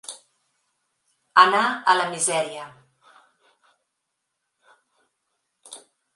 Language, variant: Catalan, Central